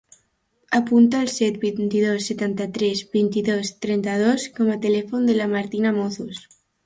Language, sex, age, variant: Catalan, female, under 19, Alacantí